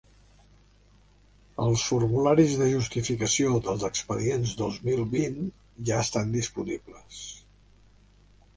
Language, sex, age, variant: Catalan, male, 70-79, Central